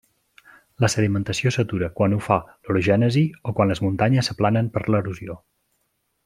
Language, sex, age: Catalan, male, 40-49